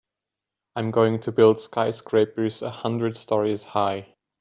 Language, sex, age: English, male, 19-29